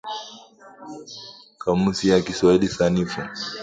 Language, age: Swahili, 19-29